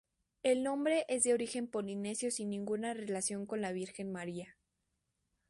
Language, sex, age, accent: Spanish, female, under 19, México